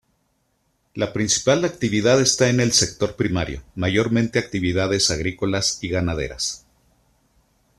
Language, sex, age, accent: Spanish, male, 50-59, México